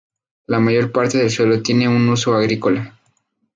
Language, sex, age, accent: Spanish, male, 19-29, México